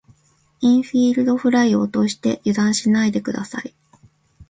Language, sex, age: Japanese, female, 40-49